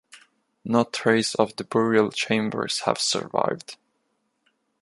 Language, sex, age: English, male, 19-29